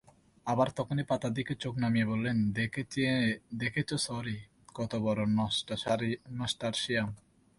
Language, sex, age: Bengali, male, 19-29